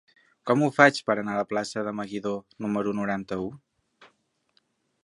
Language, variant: Catalan, Central